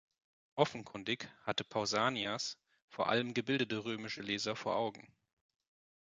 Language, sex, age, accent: German, male, 30-39, Deutschland Deutsch